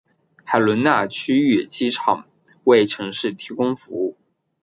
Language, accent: Chinese, 出生地：浙江省